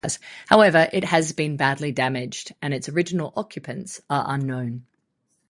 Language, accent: English, Australian English